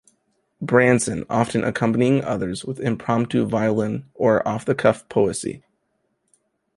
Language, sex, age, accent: English, male, 19-29, United States English